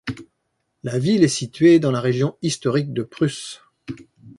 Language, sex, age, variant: French, male, 50-59, Français de métropole